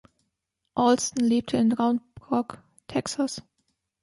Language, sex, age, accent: German, female, 19-29, Deutschland Deutsch